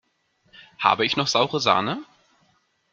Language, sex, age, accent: German, male, 30-39, Deutschland Deutsch